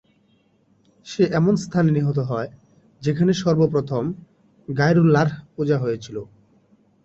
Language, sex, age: Bengali, male, 19-29